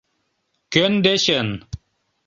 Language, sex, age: Mari, male, 50-59